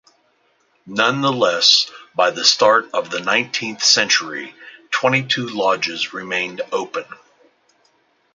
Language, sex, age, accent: English, male, 50-59, United States English